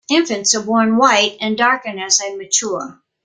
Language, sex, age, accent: English, female, 70-79, United States English